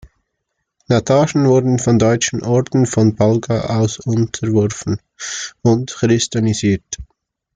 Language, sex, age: German, male, 19-29